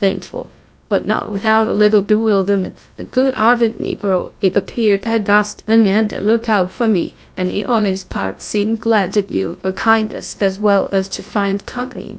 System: TTS, GlowTTS